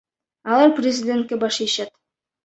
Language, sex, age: Kyrgyz, female, under 19